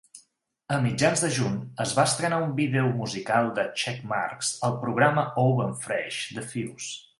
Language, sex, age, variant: Catalan, male, 40-49, Central